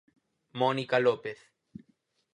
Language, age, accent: Galician, 19-29, Central (gheada)